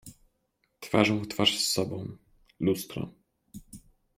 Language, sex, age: Polish, male, 19-29